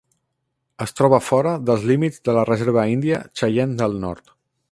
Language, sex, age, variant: Catalan, male, 30-39, Central